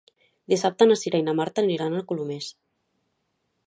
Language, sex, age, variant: Catalan, female, 19-29, Central